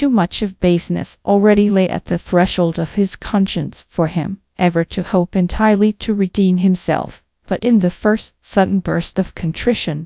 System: TTS, GradTTS